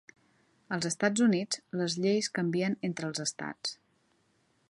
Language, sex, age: Catalan, female, 40-49